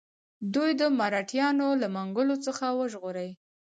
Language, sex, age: Pashto, female, 19-29